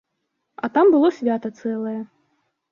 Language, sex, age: Belarusian, female, 19-29